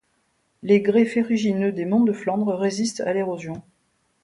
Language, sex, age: French, female, 50-59